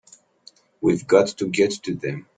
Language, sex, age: English, male, 19-29